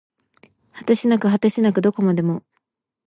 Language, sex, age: Japanese, female, 19-29